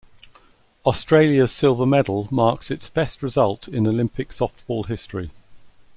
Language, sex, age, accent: English, male, 60-69, England English